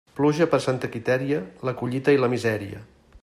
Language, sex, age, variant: Catalan, male, 50-59, Central